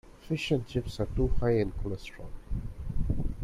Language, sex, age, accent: English, male, 30-39, India and South Asia (India, Pakistan, Sri Lanka)